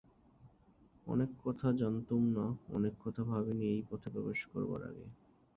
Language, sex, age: Bengali, male, 19-29